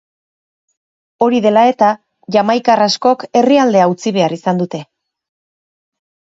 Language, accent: Basque, Erdialdekoa edo Nafarra (Gipuzkoa, Nafarroa)